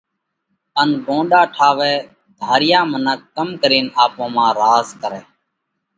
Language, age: Parkari Koli, 30-39